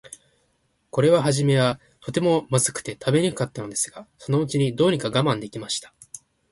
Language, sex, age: Japanese, male, 19-29